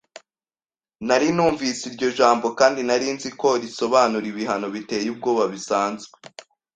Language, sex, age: Kinyarwanda, male, 19-29